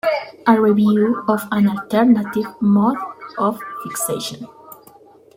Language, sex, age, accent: Spanish, female, under 19, Andino-Pacífico: Colombia, Perú, Ecuador, oeste de Bolivia y Venezuela andina